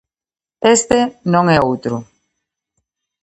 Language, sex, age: Galician, female, 50-59